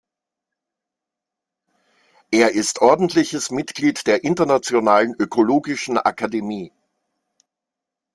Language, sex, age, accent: German, male, 40-49, Österreichisches Deutsch